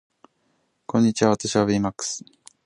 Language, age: Japanese, 19-29